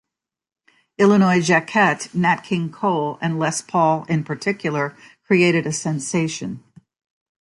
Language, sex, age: English, female, 60-69